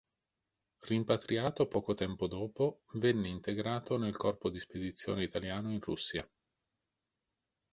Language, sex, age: Italian, male, 40-49